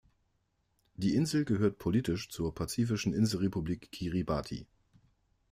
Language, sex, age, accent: German, male, 40-49, Deutschland Deutsch